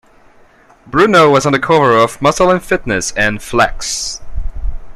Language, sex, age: English, male, 30-39